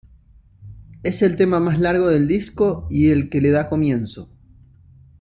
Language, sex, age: Spanish, male, 30-39